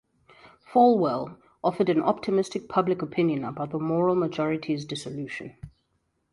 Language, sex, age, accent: English, female, 30-39, Southern African (South Africa, Zimbabwe, Namibia)